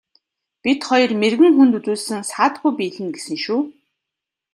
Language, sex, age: Mongolian, female, 30-39